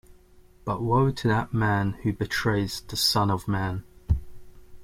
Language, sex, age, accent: English, male, 30-39, England English